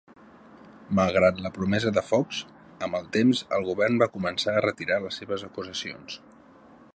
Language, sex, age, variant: Catalan, male, 40-49, Central